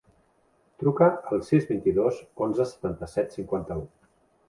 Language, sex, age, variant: Catalan, male, 40-49, Central